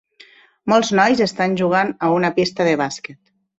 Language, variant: Catalan, Nord-Occidental